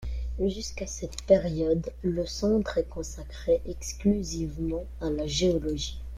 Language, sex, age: French, male, under 19